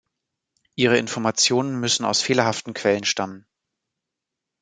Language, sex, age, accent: German, male, 19-29, Deutschland Deutsch